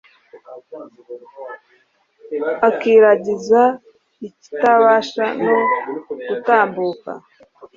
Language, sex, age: Kinyarwanda, female, 19-29